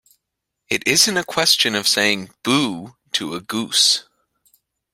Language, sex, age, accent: English, male, 19-29, United States English